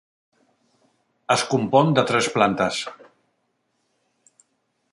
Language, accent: Catalan, Lleida